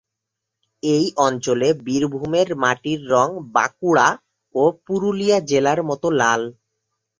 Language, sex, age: Bengali, male, 19-29